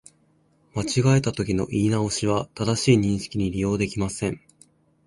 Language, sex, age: Japanese, female, 19-29